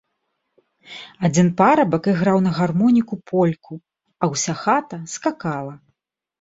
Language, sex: Belarusian, female